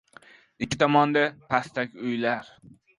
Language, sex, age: Uzbek, male, under 19